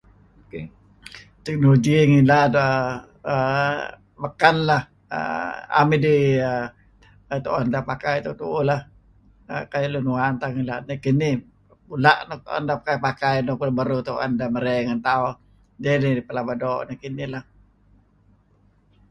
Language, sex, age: Kelabit, male, 70-79